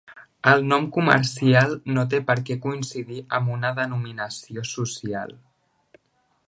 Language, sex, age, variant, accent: Catalan, male, under 19, Central, central